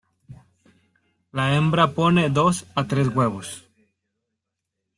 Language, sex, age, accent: Spanish, male, 19-29, México